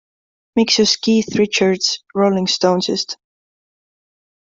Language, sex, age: Estonian, female, 19-29